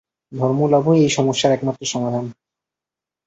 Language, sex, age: Bengali, male, 19-29